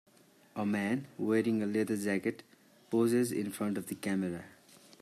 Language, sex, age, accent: English, male, 19-29, India and South Asia (India, Pakistan, Sri Lanka)